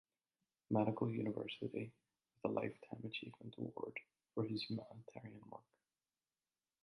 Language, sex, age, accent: English, male, 30-39, Irish English